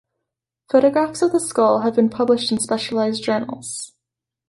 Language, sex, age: English, female, 19-29